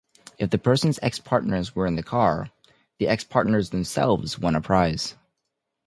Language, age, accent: English, 19-29, United States English